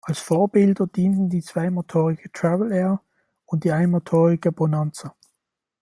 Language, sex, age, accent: German, male, 19-29, Schweizerdeutsch